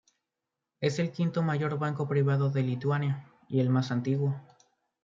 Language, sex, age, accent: Spanish, male, 19-29, México